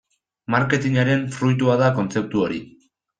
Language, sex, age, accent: Basque, male, 19-29, Erdialdekoa edo Nafarra (Gipuzkoa, Nafarroa)